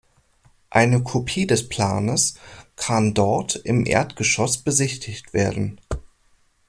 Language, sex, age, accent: German, male, 30-39, Deutschland Deutsch